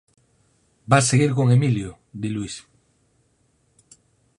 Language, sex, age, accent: Galician, male, 40-49, Normativo (estándar)